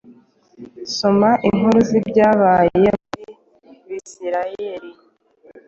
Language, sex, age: Kinyarwanda, female, 19-29